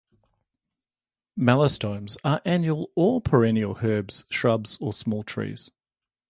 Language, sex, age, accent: English, male, 40-49, New Zealand English